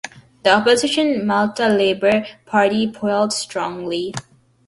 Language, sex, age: English, female, under 19